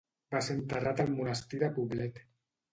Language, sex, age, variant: Catalan, male, 50-59, Central